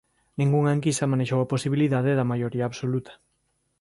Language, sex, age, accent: Galician, male, 30-39, Normativo (estándar)